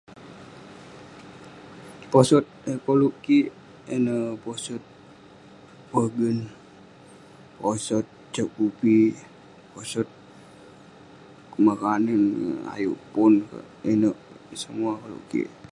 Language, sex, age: Western Penan, male, under 19